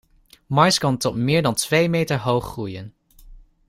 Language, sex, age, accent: Dutch, male, 19-29, Nederlands Nederlands